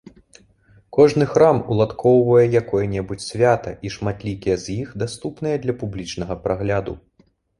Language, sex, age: Belarusian, male, 30-39